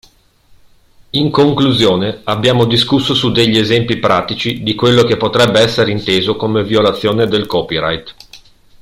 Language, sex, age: Italian, male, 50-59